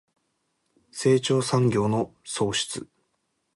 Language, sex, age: Japanese, male, 19-29